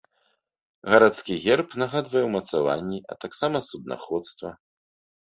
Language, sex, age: Belarusian, male, 30-39